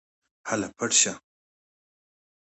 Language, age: Pashto, 40-49